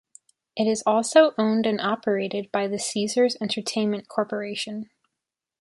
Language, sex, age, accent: English, female, 19-29, United States English